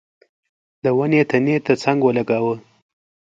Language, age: Pashto, under 19